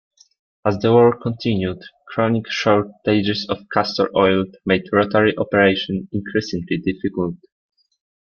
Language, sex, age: English, male, 19-29